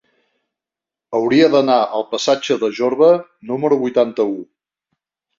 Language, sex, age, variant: Catalan, male, 50-59, Nord-Occidental